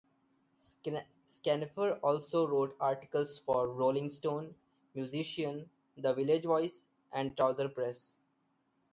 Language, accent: English, India and South Asia (India, Pakistan, Sri Lanka)